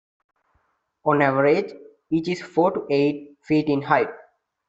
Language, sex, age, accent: English, male, 19-29, India and South Asia (India, Pakistan, Sri Lanka)